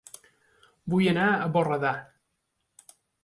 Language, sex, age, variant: Catalan, male, 30-39, Balear